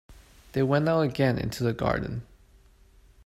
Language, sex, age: English, male, 19-29